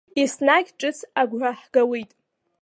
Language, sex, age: Abkhazian, female, under 19